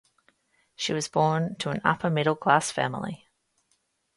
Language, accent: English, Australian English